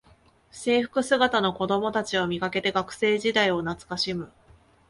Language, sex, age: Japanese, female, 30-39